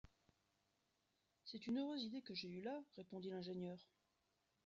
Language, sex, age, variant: French, female, 30-39, Français de métropole